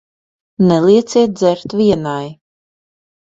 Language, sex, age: Latvian, female, 50-59